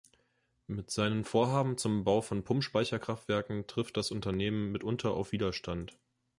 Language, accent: German, Deutschland Deutsch